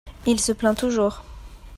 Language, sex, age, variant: French, female, 19-29, Français de métropole